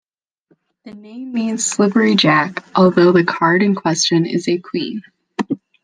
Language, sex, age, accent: English, female, under 19, United States English